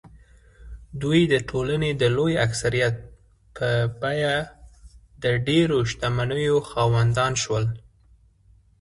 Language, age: Pashto, 19-29